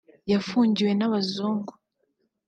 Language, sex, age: Kinyarwanda, female, under 19